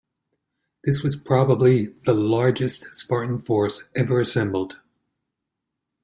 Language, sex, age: English, male, 60-69